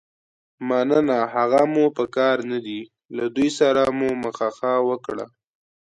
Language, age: Pashto, under 19